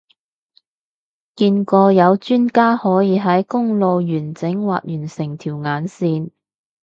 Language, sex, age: Cantonese, female, 30-39